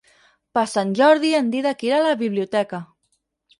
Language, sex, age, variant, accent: Catalan, female, 19-29, Central, central